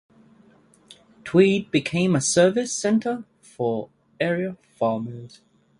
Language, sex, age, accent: English, male, 30-39, England English